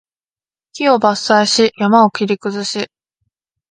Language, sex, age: Japanese, female, 19-29